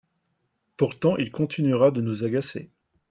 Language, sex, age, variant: French, male, 30-39, Français de métropole